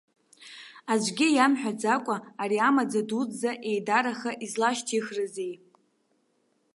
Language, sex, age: Abkhazian, female, 19-29